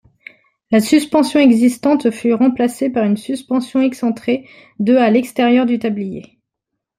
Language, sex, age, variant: French, female, 30-39, Français de métropole